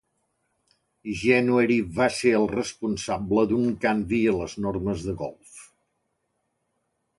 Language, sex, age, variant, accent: Catalan, male, 60-69, Central, central